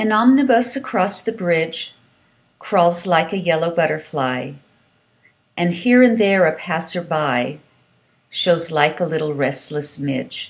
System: none